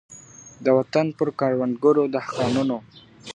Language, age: Pashto, 19-29